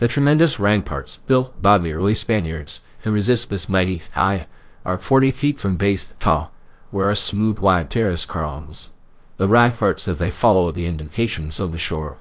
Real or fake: fake